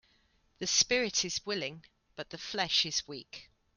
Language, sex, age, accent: English, female, 50-59, England English